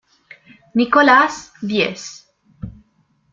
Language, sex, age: Italian, female, under 19